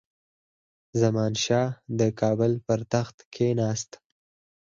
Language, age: Pashto, under 19